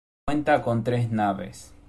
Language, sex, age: Spanish, male, 19-29